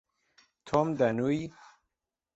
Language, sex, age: Central Kurdish, male, 30-39